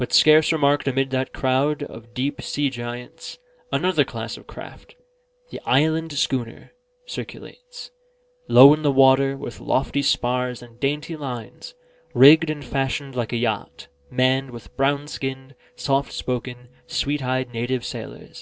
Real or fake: real